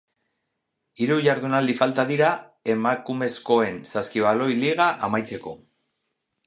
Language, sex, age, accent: Basque, male, 40-49, Mendebalekoa (Araba, Bizkaia, Gipuzkoako mendebaleko herri batzuk)